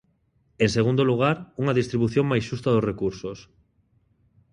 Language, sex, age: Galician, male, 19-29